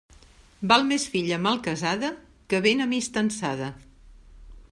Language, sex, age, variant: Catalan, female, 60-69, Central